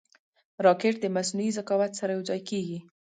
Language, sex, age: Pashto, female, 19-29